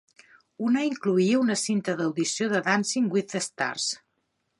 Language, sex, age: Catalan, female, 40-49